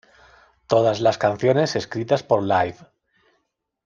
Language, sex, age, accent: Spanish, male, 40-49, España: Sur peninsular (Andalucia, Extremadura, Murcia)